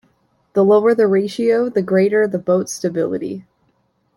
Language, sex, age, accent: English, female, under 19, United States English